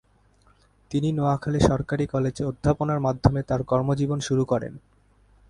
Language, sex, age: Bengali, male, 19-29